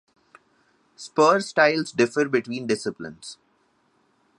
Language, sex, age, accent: English, male, 19-29, India and South Asia (India, Pakistan, Sri Lanka)